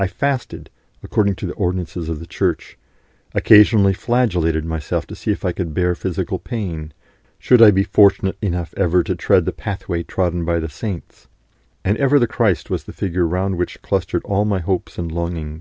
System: none